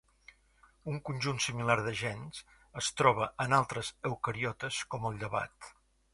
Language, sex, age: Catalan, male, 60-69